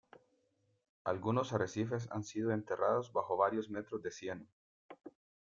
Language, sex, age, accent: Spanish, male, 30-39, América central